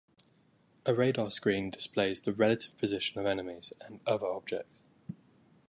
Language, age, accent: English, 19-29, England English